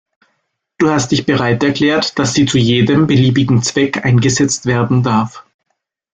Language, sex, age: German, male, 30-39